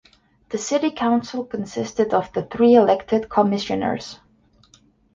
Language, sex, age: English, female, 19-29